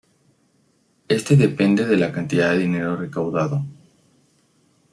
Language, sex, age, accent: Spanish, male, 19-29, México